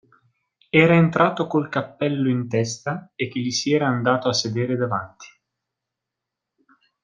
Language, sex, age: Italian, male, 19-29